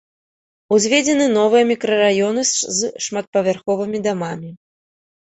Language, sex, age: Belarusian, female, 30-39